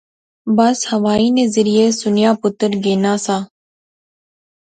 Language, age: Pahari-Potwari, 19-29